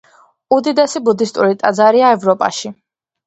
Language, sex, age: Georgian, female, under 19